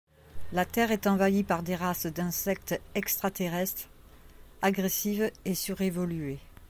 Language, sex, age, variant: French, female, 50-59, Français de métropole